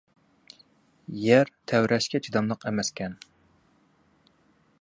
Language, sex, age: Uyghur, male, 30-39